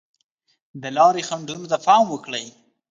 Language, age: Pashto, 19-29